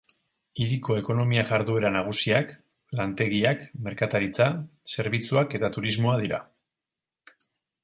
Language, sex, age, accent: Basque, male, 40-49, Mendebalekoa (Araba, Bizkaia, Gipuzkoako mendebaleko herri batzuk)